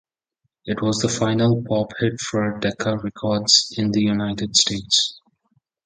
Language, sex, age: English, male, 30-39